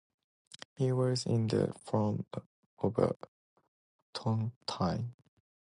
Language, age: English, 19-29